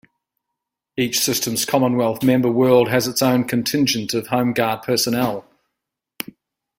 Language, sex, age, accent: English, male, 60-69, England English